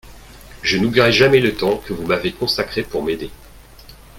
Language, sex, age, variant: French, male, 30-39, Français de métropole